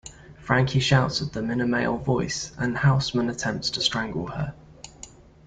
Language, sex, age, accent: English, male, 19-29, England English